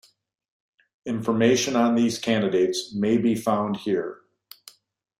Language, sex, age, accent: English, male, 50-59, United States English